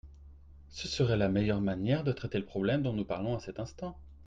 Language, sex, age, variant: French, male, 30-39, Français de métropole